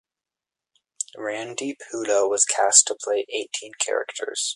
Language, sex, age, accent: English, male, under 19, United States English